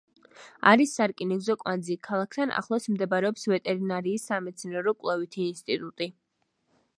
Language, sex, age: Georgian, female, 19-29